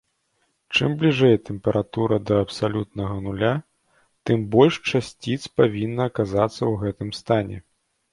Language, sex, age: Belarusian, male, 40-49